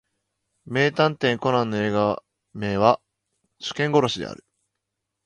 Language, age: Japanese, 19-29